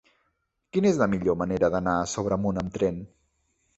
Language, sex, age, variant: Catalan, male, 19-29, Central